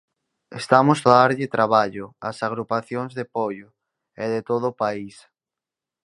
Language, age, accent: Galician, under 19, Oriental (común en zona oriental)